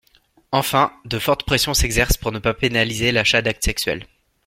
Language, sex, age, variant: French, male, 19-29, Français de métropole